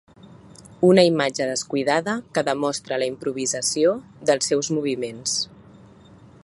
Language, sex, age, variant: Catalan, female, 30-39, Central